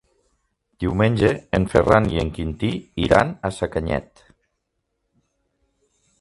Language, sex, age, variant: Catalan, male, 40-49, Central